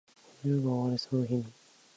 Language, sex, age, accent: Japanese, male, 19-29, 標準語